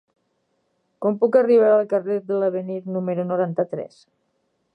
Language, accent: Catalan, valencià